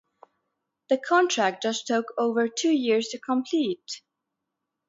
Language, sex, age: English, female, 30-39